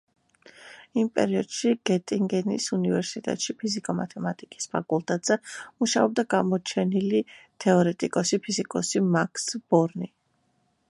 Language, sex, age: Georgian, female, 30-39